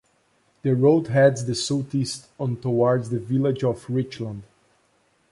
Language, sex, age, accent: English, male, 19-29, Canadian English